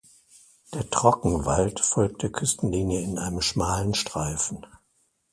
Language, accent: German, Deutschland Deutsch